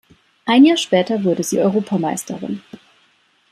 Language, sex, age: German, female, 30-39